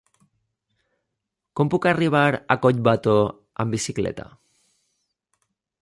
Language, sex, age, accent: Catalan, male, 40-49, valencià